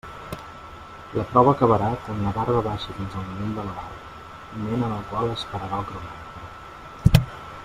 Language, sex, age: Catalan, male, 19-29